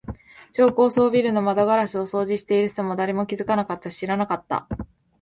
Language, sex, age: Japanese, female, 19-29